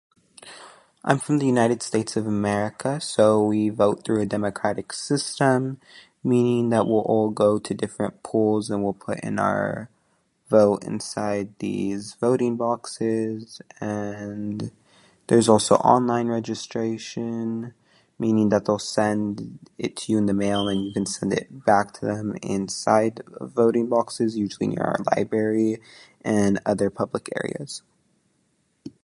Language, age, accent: English, under 19, United States English